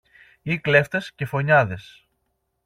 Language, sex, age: Greek, male, 40-49